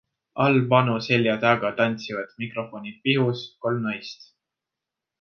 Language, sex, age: Estonian, male, 19-29